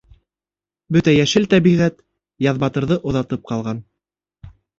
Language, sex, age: Bashkir, male, 19-29